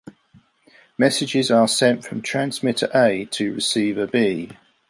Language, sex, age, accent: English, male, 50-59, England English